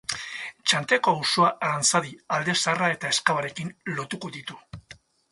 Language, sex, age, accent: Basque, male, 60-69, Mendebalekoa (Araba, Bizkaia, Gipuzkoako mendebaleko herri batzuk)